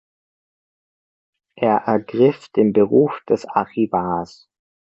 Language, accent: German, Österreichisches Deutsch